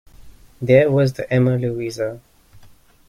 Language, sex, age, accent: English, male, 19-29, England English